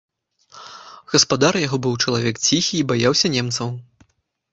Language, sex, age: Belarusian, male, 30-39